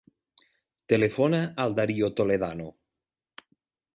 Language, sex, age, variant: Catalan, male, 30-39, Nord-Occidental